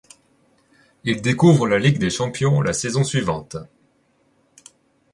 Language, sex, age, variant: French, male, 30-39, Français de métropole